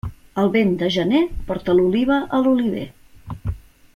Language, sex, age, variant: Catalan, female, 40-49, Central